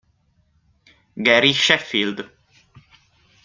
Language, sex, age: Italian, male, 19-29